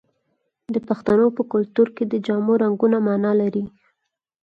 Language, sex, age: Pashto, female, 19-29